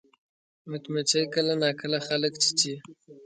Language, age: Pashto, 19-29